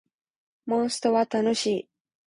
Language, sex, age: Japanese, female, 19-29